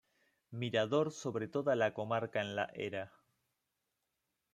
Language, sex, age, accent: Spanish, male, 30-39, Rioplatense: Argentina, Uruguay, este de Bolivia, Paraguay